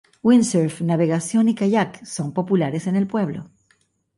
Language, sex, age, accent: Spanish, female, 60-69, Caribe: Cuba, Venezuela, Puerto Rico, República Dominicana, Panamá, Colombia caribeña, México caribeño, Costa del golfo de México